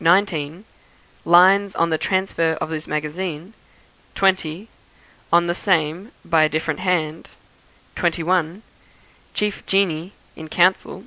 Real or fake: real